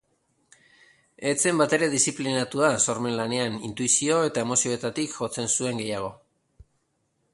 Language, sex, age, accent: Basque, male, 50-59, Erdialdekoa edo Nafarra (Gipuzkoa, Nafarroa)